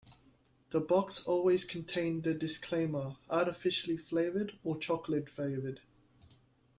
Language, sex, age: English, male, 19-29